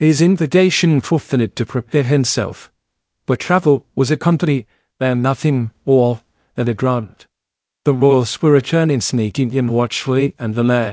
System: TTS, VITS